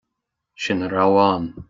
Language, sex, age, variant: Irish, male, 30-39, Gaeilge Chonnacht